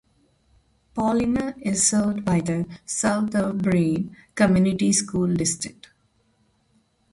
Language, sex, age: English, female, 30-39